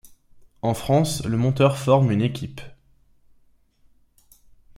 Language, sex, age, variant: French, male, 19-29, Français de métropole